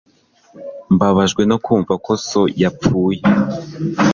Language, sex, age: Kinyarwanda, male, 19-29